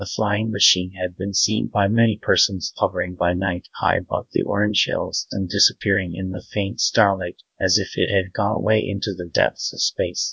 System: TTS, GradTTS